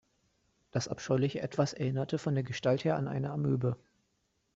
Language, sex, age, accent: German, male, 19-29, Deutschland Deutsch